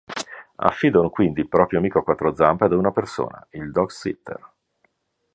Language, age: Italian, 50-59